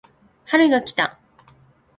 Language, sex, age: Japanese, female, 19-29